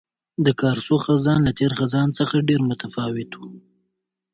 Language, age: Pashto, 19-29